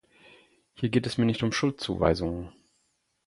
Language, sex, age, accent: German, male, 30-39, Deutschland Deutsch